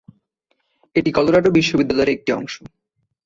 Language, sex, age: Bengali, male, 19-29